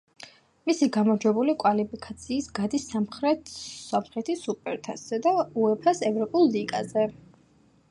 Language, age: Georgian, 19-29